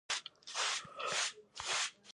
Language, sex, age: Pashto, female, 30-39